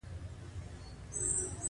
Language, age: Pashto, 19-29